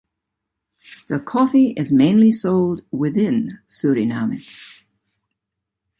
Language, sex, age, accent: English, female, 70-79, United States English